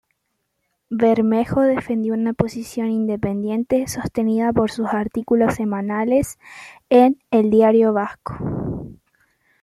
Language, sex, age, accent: Spanish, female, under 19, Chileno: Chile, Cuyo